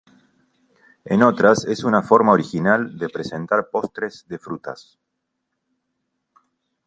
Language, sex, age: Spanish, male, 40-49